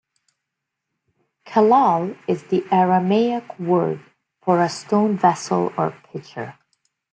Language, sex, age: English, female, 40-49